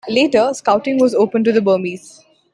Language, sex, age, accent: English, female, 19-29, India and South Asia (India, Pakistan, Sri Lanka)